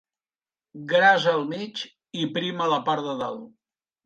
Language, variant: Catalan, Nord-Occidental